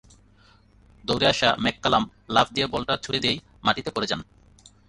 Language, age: Bengali, 30-39